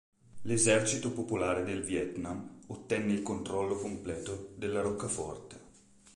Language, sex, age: Italian, male, 30-39